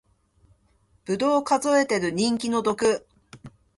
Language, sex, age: Japanese, female, 40-49